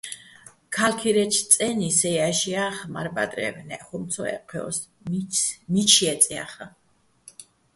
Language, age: Bats, 60-69